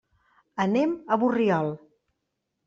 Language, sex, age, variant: Catalan, female, 50-59, Central